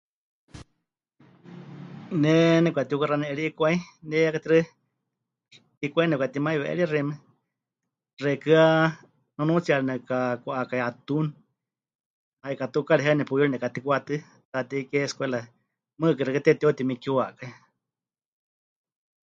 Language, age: Huichol, 50-59